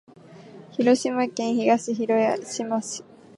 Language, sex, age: Japanese, female, 19-29